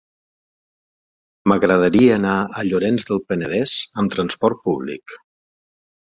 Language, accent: Catalan, central; nord-occidental